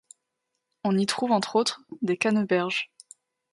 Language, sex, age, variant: French, female, 19-29, Français d'Europe